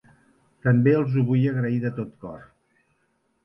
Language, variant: Catalan, Central